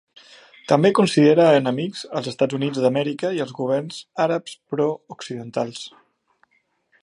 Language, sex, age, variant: Catalan, male, 30-39, Central